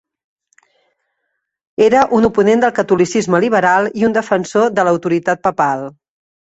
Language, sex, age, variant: Catalan, female, 50-59, Central